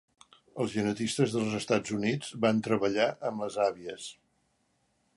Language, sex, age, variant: Catalan, male, 70-79, Central